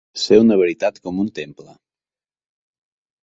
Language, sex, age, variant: Catalan, male, 30-39, Central